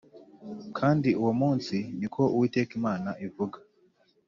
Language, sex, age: Kinyarwanda, male, 19-29